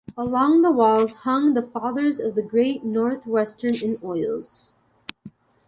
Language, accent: English, United States English